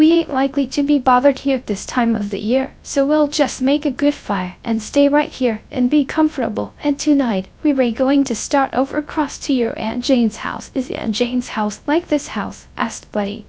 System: TTS, GradTTS